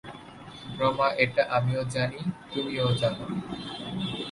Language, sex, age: Bengali, male, 19-29